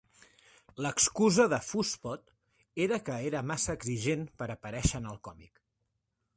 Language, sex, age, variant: Catalan, male, 30-39, Central